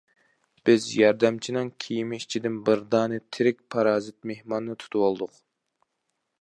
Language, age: Uyghur, 19-29